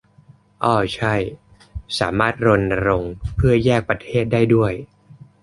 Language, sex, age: Thai, male, 30-39